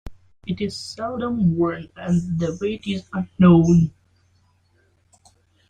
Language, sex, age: English, male, under 19